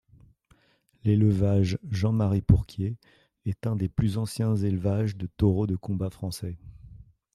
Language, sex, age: French, male, 40-49